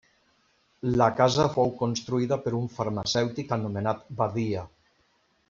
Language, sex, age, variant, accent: Catalan, male, 50-59, Valencià central, valencià